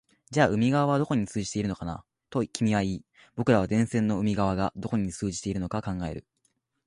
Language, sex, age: Japanese, male, 19-29